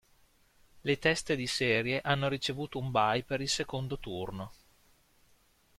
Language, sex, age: Italian, male, 30-39